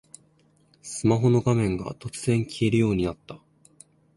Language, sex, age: Japanese, female, 19-29